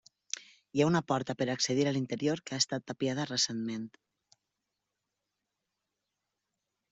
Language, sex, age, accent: Catalan, female, 30-39, valencià